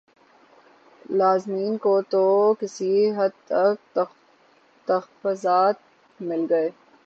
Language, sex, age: Urdu, female, 19-29